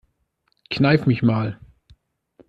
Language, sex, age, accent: German, male, 30-39, Deutschland Deutsch